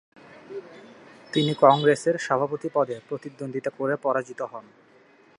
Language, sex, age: Bengali, male, 19-29